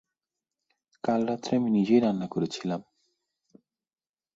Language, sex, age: Bengali, male, 19-29